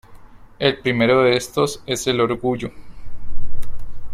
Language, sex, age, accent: Spanish, male, 30-39, Andino-Pacífico: Colombia, Perú, Ecuador, oeste de Bolivia y Venezuela andina